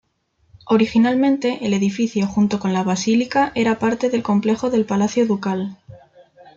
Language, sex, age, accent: Spanish, female, 19-29, España: Centro-Sur peninsular (Madrid, Toledo, Castilla-La Mancha)